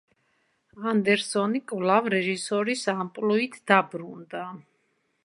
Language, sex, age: Georgian, female, 50-59